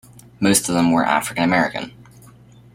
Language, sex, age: English, male, under 19